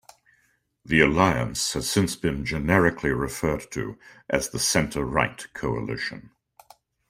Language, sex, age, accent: English, male, 60-69, Canadian English